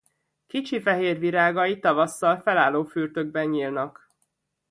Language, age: Hungarian, 30-39